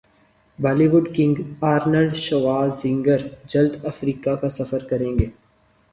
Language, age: Urdu, 19-29